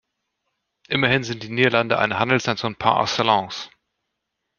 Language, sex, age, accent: German, male, 40-49, Deutschland Deutsch